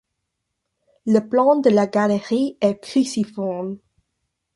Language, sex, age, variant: French, female, 19-29, Français de métropole